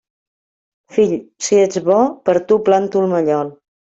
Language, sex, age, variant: Catalan, female, 60-69, Central